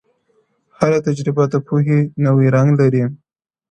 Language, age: Pashto, under 19